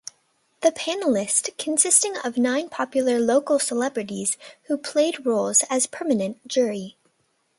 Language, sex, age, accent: English, female, under 19, United States English